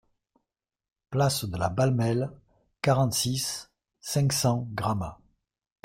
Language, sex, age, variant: French, male, 50-59, Français de métropole